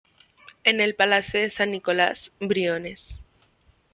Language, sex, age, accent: Spanish, female, 19-29, México